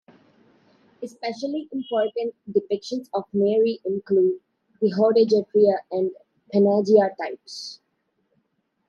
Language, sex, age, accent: English, female, 19-29, India and South Asia (India, Pakistan, Sri Lanka)